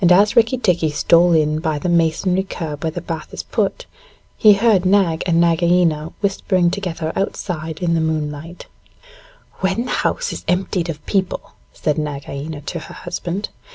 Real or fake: real